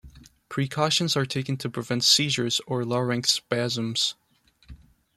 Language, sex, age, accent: English, male, 19-29, United States English